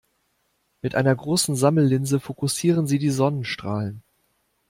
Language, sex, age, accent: German, male, 40-49, Deutschland Deutsch